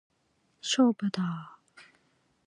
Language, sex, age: Japanese, female, 19-29